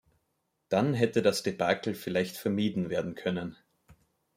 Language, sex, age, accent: German, male, 30-39, Österreichisches Deutsch